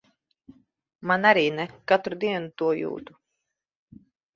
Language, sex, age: Latvian, female, 30-39